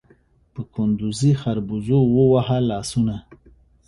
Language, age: Pashto, 30-39